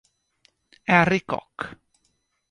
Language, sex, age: Italian, female, 50-59